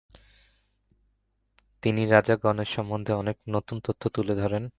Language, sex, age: Bengali, male, 19-29